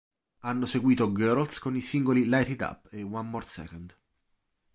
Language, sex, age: Italian, male, 30-39